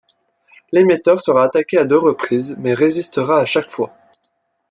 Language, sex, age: French, male, under 19